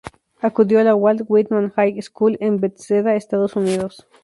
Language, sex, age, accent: Spanish, female, 19-29, México